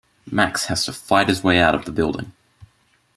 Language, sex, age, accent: English, male, under 19, Australian English